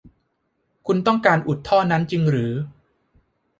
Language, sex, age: Thai, male, 19-29